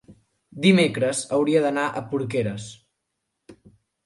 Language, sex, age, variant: Catalan, male, under 19, Central